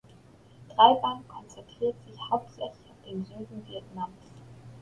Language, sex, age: German, female, 19-29